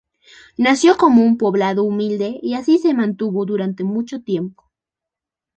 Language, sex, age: Spanish, female, 19-29